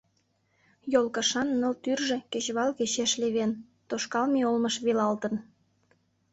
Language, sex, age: Mari, female, 19-29